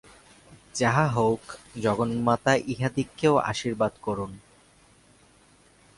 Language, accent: Bengali, শুদ্ধ